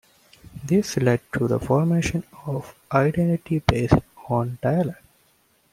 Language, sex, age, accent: English, male, 19-29, United States English